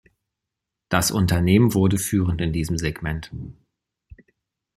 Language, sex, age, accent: German, male, 30-39, Deutschland Deutsch